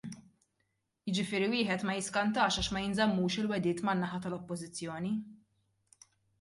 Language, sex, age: Maltese, female, 30-39